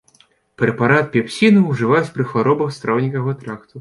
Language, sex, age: Belarusian, male, 19-29